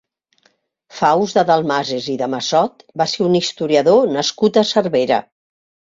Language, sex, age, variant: Catalan, female, 60-69, Central